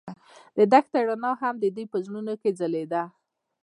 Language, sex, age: Pashto, female, 30-39